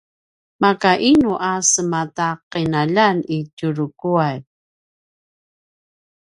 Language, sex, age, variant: Paiwan, female, 50-59, pinayuanan a kinaikacedasan (東排灣語)